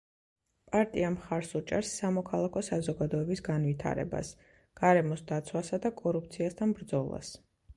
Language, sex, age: Georgian, female, 30-39